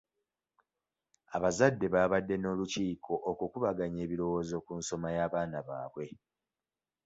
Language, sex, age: Ganda, male, 19-29